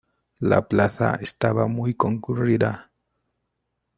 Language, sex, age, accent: Spanish, male, 19-29, Andino-Pacífico: Colombia, Perú, Ecuador, oeste de Bolivia y Venezuela andina